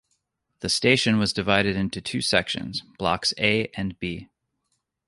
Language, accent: English, United States English